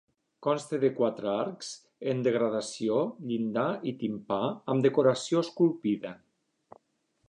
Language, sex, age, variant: Catalan, male, 40-49, Nord-Occidental